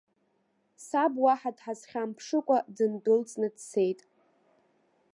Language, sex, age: Abkhazian, female, under 19